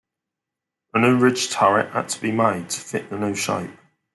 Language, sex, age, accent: English, male, 19-29, England English